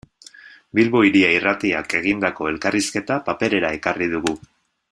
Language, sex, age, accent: Basque, male, 30-39, Mendebalekoa (Araba, Bizkaia, Gipuzkoako mendebaleko herri batzuk)